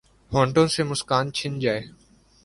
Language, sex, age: Urdu, male, 19-29